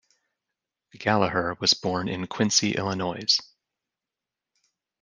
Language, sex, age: English, male, 30-39